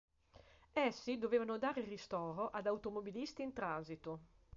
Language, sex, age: Italian, female, 50-59